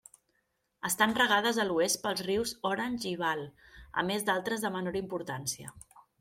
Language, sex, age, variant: Catalan, female, 30-39, Central